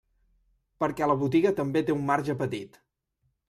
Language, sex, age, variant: Catalan, male, 19-29, Central